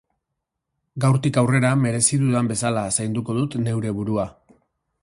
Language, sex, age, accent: Basque, male, 30-39, Mendebalekoa (Araba, Bizkaia, Gipuzkoako mendebaleko herri batzuk)